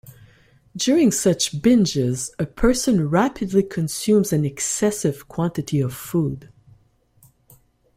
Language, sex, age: English, female, 50-59